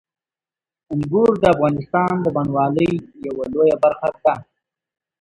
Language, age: Pashto, 19-29